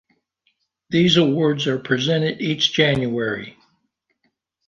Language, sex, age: English, male, 70-79